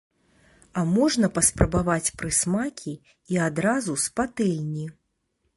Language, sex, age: Belarusian, female, 40-49